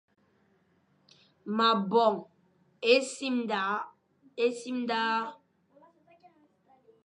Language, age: Fang, under 19